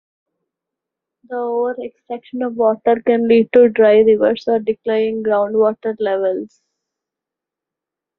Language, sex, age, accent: English, female, 19-29, India and South Asia (India, Pakistan, Sri Lanka)